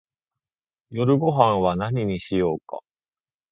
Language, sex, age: Japanese, male, under 19